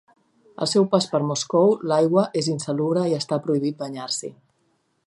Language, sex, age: Catalan, female, 50-59